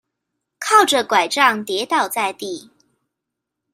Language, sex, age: Chinese, female, 19-29